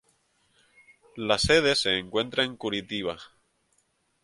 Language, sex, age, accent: Spanish, male, 19-29, España: Islas Canarias